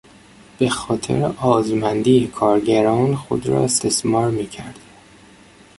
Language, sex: Persian, male